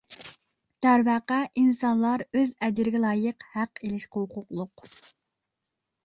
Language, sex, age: Uyghur, female, 19-29